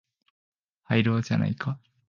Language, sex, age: Japanese, male, 19-29